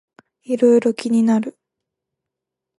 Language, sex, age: Japanese, female, 19-29